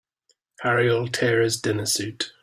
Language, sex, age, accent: English, male, 30-39, Scottish English